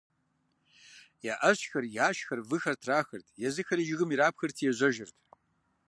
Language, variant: Kabardian, Адыгэбзэ (Къэбэрдей, Кирил, псоми зэдай)